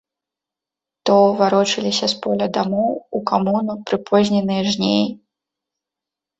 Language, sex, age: Belarusian, female, 19-29